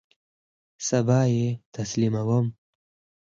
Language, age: Pashto, under 19